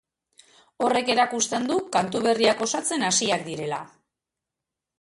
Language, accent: Basque, Mendebalekoa (Araba, Bizkaia, Gipuzkoako mendebaleko herri batzuk)